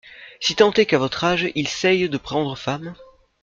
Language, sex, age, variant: French, female, 19-29, Français de métropole